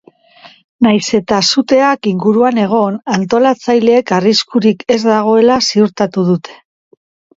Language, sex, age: Basque, female, 50-59